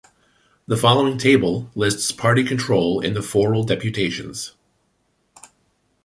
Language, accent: English, United States English